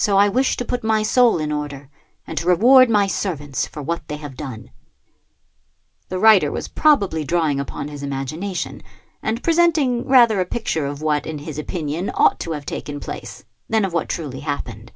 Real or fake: real